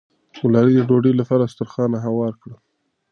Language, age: Pashto, 30-39